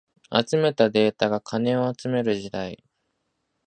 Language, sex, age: Japanese, male, under 19